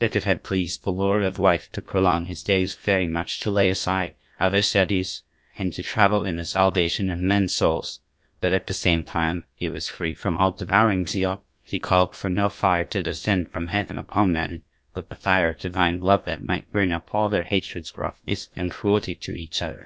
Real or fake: fake